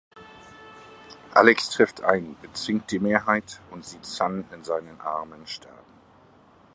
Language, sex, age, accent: German, male, 50-59, Deutschland Deutsch